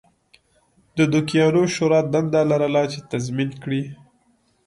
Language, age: Pashto, 19-29